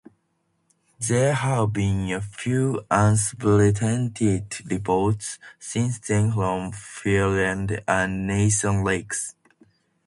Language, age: English, under 19